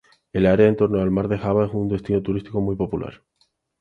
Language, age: Spanish, 19-29